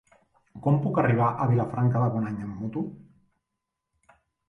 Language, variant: Catalan, Central